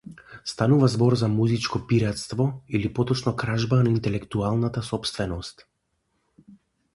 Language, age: Macedonian, 19-29